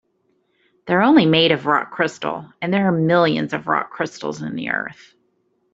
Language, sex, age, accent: English, female, 30-39, United States English